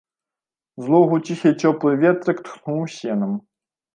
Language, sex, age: Belarusian, male, 19-29